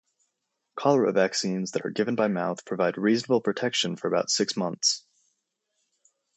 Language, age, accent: English, 19-29, United States English